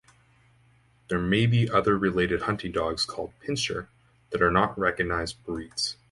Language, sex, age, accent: English, male, 19-29, Canadian English